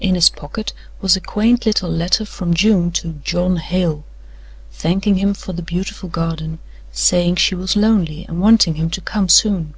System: none